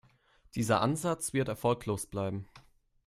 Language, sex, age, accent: German, male, 19-29, Deutschland Deutsch